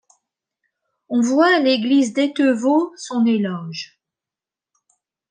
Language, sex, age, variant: French, female, 50-59, Français de métropole